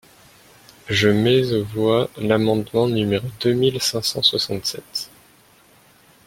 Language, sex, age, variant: French, male, 19-29, Français de métropole